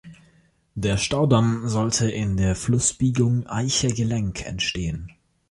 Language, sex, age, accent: German, male, under 19, Deutschland Deutsch